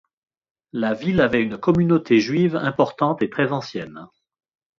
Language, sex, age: French, male, 50-59